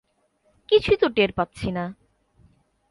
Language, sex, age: Bengali, female, 19-29